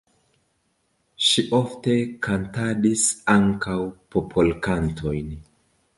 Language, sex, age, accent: Esperanto, male, 30-39, Internacia